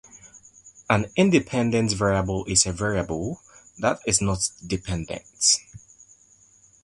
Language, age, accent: English, 19-29, England English